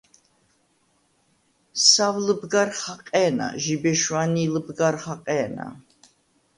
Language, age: Svan, 40-49